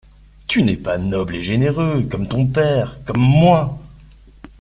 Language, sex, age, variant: French, male, 30-39, Français de métropole